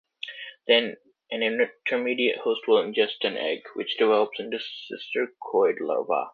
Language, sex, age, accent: English, male, 19-29, United States English